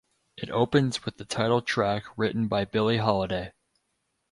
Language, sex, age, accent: English, male, 19-29, United States English